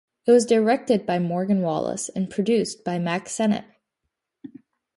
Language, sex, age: English, female, under 19